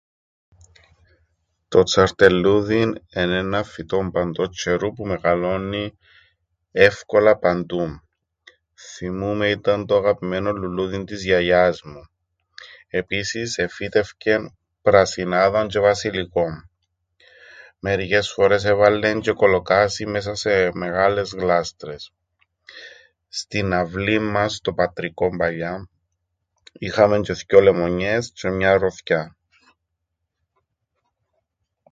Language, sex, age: Greek, male, 40-49